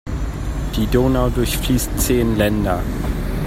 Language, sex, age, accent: German, male, 30-39, Deutschland Deutsch